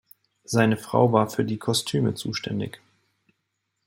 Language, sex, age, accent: German, male, 30-39, Deutschland Deutsch